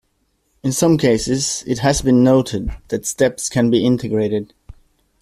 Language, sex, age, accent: English, male, 30-39, United States English